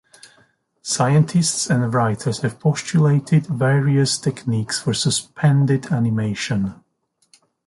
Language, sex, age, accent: English, male, 30-39, England English